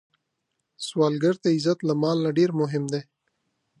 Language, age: Pashto, 19-29